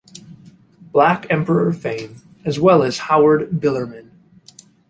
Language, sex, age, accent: English, male, 19-29, United States English